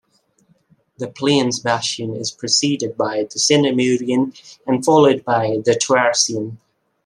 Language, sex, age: English, male, 19-29